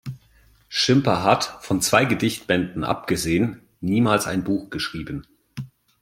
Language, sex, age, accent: German, male, 30-39, Deutschland Deutsch